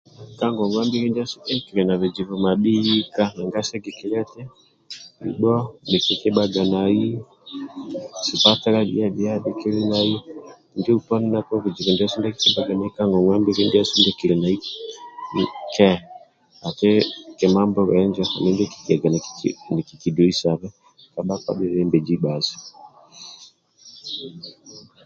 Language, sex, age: Amba (Uganda), male, 30-39